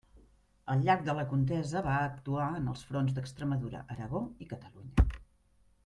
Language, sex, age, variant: Catalan, female, 50-59, Central